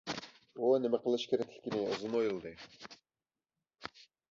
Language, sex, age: Uyghur, male, 19-29